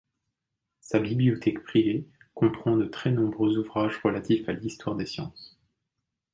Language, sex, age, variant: French, male, 30-39, Français de métropole